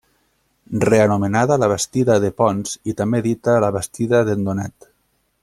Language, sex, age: Catalan, male, 19-29